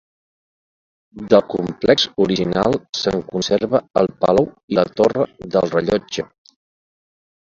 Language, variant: Catalan, Nord-Occidental